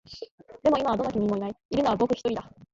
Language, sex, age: Japanese, female, under 19